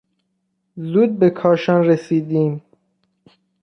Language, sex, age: Persian, male, 19-29